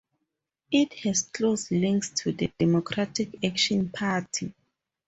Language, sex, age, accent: English, female, 30-39, Southern African (South Africa, Zimbabwe, Namibia)